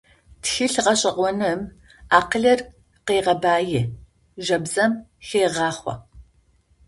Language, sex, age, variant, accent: Adyghe, female, 50-59, Адыгабзэ (Кирил, пстэумэ зэдыряе), Бжъэдыгъу (Bjeduğ)